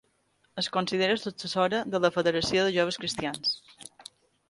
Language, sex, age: Catalan, male, under 19